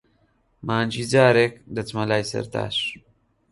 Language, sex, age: Central Kurdish, male, 19-29